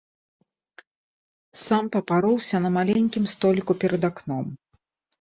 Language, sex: Belarusian, female